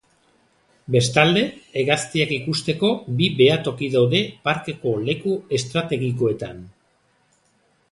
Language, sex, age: Basque, male, 40-49